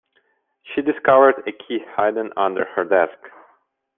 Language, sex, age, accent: English, male, 30-39, United States English